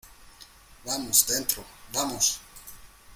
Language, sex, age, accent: Spanish, male, 19-29, México